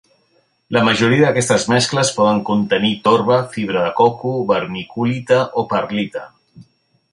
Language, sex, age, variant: Catalan, male, 40-49, Central